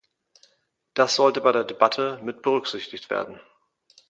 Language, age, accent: German, 50-59, Deutschland Deutsch